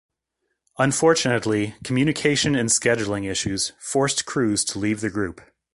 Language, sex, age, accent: English, male, 40-49, United States English